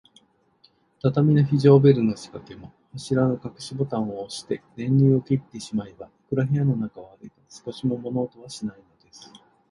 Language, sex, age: Japanese, male, 40-49